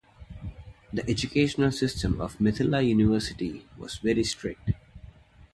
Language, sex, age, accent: English, male, 30-39, India and South Asia (India, Pakistan, Sri Lanka)